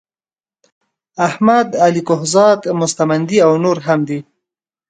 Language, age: Pashto, 19-29